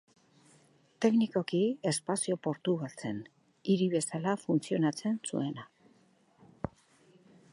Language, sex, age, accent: Basque, female, 60-69, Mendebalekoa (Araba, Bizkaia, Gipuzkoako mendebaleko herri batzuk)